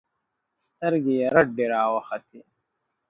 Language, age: Pashto, 30-39